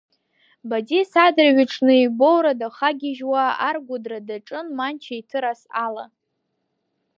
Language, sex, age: Abkhazian, female, under 19